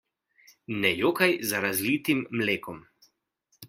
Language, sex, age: Slovenian, male, 19-29